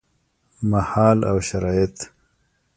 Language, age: Pashto, 30-39